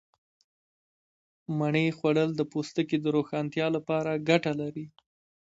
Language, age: Pashto, 30-39